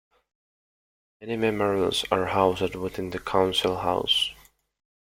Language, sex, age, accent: English, male, 19-29, United States English